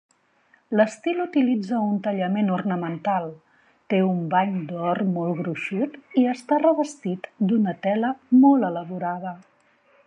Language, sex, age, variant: Catalan, female, 50-59, Central